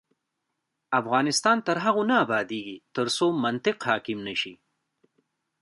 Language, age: Pashto, 19-29